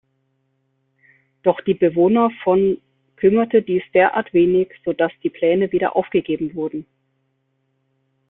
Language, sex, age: German, female, 30-39